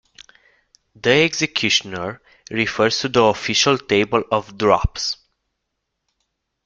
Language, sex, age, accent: English, male, 19-29, United States English